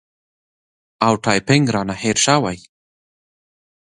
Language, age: Pashto, 30-39